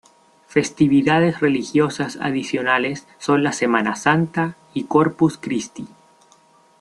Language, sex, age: Spanish, male, 19-29